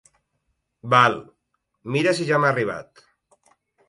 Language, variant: Catalan, Balear